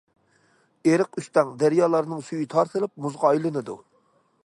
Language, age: Uyghur, 30-39